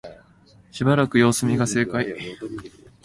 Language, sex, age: Japanese, male, 19-29